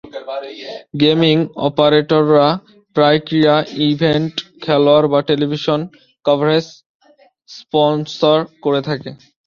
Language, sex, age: Bengali, male, 19-29